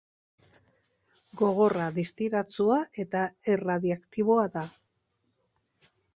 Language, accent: Basque, Mendebalekoa (Araba, Bizkaia, Gipuzkoako mendebaleko herri batzuk)